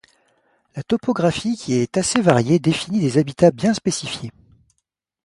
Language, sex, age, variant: French, male, 40-49, Français de métropole